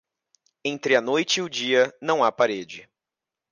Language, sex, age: Portuguese, male, 19-29